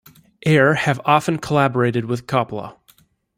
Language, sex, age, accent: English, male, 30-39, United States English